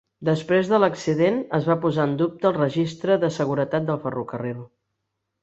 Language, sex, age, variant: Catalan, female, 60-69, Central